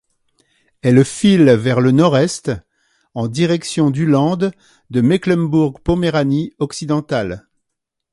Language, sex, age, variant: French, male, 60-69, Français de métropole